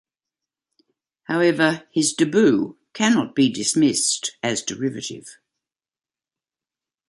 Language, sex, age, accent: English, female, 80-89, Australian English